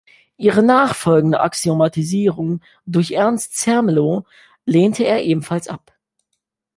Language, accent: German, Deutschland Deutsch